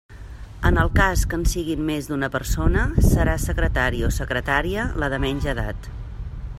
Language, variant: Catalan, Central